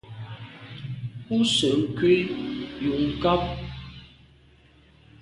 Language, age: Medumba, 30-39